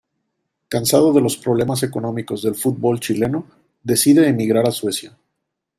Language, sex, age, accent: Spanish, male, 40-49, México